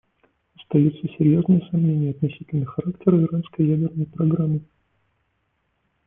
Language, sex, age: Russian, male, 30-39